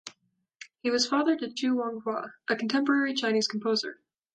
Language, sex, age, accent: English, female, under 19, United States English